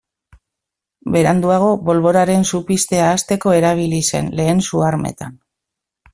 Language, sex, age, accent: Basque, female, 40-49, Mendebalekoa (Araba, Bizkaia, Gipuzkoako mendebaleko herri batzuk)